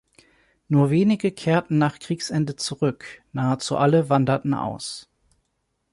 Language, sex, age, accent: German, male, 40-49, Deutschland Deutsch